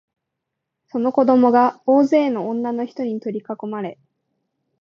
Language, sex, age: Japanese, female, 19-29